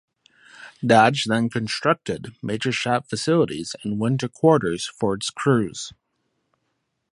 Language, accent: English, United States English